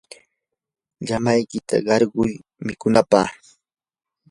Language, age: Yanahuanca Pasco Quechua, 19-29